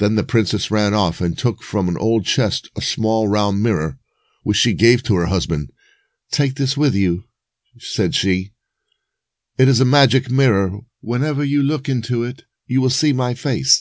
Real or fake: real